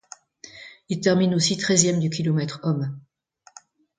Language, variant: French, Français de métropole